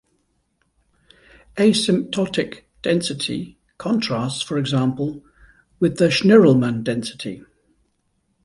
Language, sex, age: English, male, 50-59